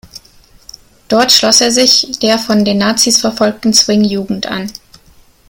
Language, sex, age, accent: German, female, 19-29, Deutschland Deutsch